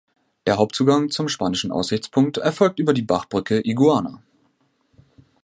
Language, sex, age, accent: German, male, 19-29, Deutschland Deutsch